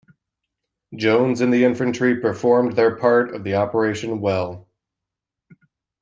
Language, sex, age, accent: English, male, 19-29, United States English